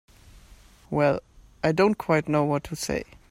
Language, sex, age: English, male, 19-29